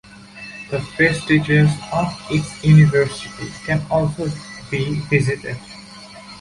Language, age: English, 19-29